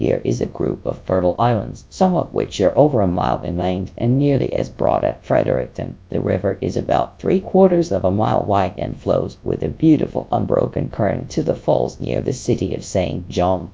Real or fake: fake